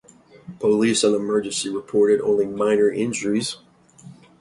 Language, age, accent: English, 19-29, United States English